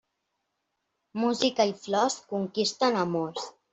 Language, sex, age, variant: Catalan, female, 40-49, Central